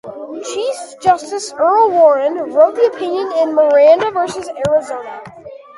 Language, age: English, 19-29